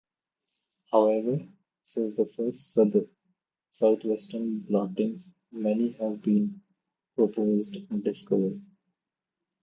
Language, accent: English, India and South Asia (India, Pakistan, Sri Lanka)